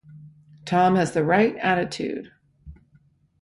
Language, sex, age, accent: English, female, 60-69, United States English